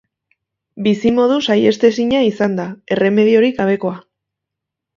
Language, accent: Basque, Erdialdekoa edo Nafarra (Gipuzkoa, Nafarroa)